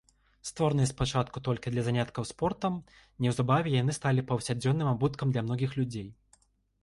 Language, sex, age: Belarusian, male, 19-29